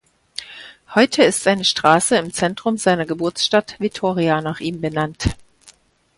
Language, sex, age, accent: German, female, 50-59, Deutschland Deutsch